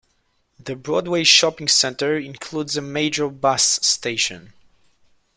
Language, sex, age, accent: English, male, under 19, United States English